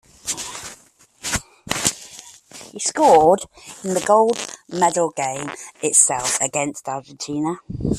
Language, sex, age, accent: English, female, 40-49, England English